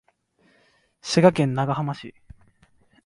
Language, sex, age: Japanese, male, under 19